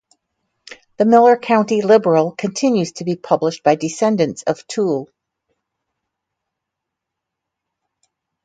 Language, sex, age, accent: English, female, 60-69, United States English